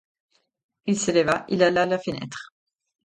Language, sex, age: French, female, 30-39